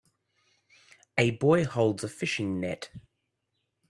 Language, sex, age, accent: English, male, 30-39, Australian English